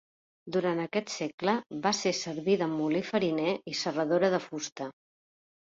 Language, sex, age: Catalan, female, 40-49